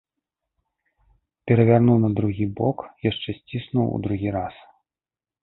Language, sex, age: Belarusian, male, 30-39